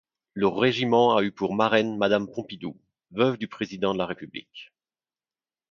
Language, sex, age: French, male, 30-39